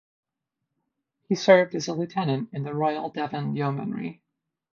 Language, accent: English, United States English